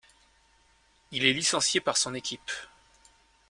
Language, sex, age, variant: French, male, 30-39, Français de métropole